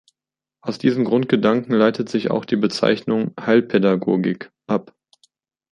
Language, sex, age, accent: German, male, 30-39, Deutschland Deutsch